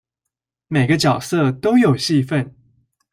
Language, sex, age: Chinese, male, 19-29